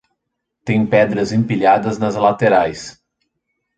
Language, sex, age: Portuguese, male, 30-39